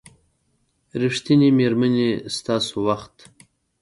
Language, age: Pashto, 30-39